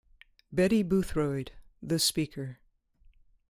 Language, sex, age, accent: English, female, 30-39, United States English